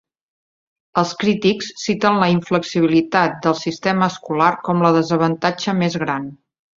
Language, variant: Catalan, Central